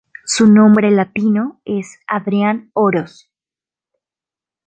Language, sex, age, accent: Spanish, female, under 19, Andino-Pacífico: Colombia, Perú, Ecuador, oeste de Bolivia y Venezuela andina